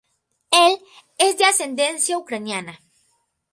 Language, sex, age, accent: Spanish, female, under 19, Andino-Pacífico: Colombia, Perú, Ecuador, oeste de Bolivia y Venezuela andina